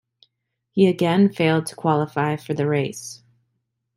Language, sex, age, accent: English, female, 30-39, United States English